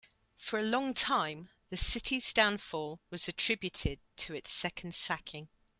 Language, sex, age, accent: English, female, 50-59, England English